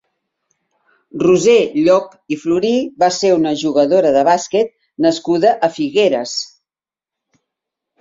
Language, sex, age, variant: Catalan, female, 70-79, Central